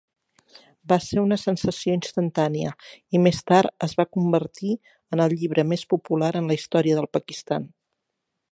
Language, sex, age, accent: Catalan, female, 50-59, central; septentrional